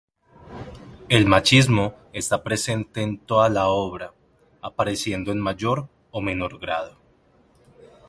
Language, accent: Spanish, Caribe: Cuba, Venezuela, Puerto Rico, República Dominicana, Panamá, Colombia caribeña, México caribeño, Costa del golfo de México